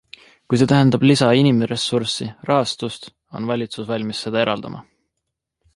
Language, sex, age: Estonian, male, 19-29